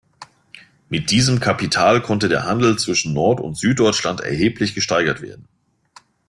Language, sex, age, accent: German, male, 40-49, Deutschland Deutsch